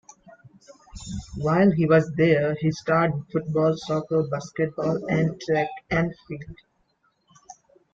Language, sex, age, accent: English, male, under 19, India and South Asia (India, Pakistan, Sri Lanka)